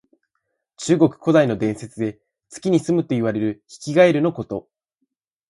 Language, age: Japanese, 19-29